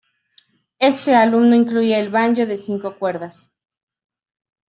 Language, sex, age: Spanish, female, 40-49